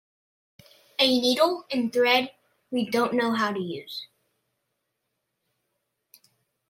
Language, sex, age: English, male, under 19